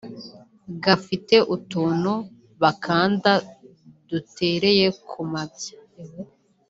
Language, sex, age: Kinyarwanda, female, under 19